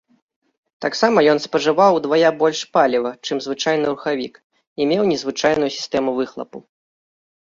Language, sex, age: Belarusian, male, 30-39